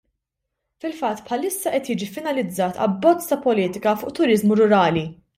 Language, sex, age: Maltese, female, 19-29